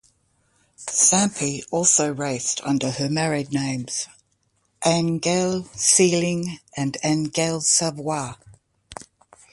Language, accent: English, Australian English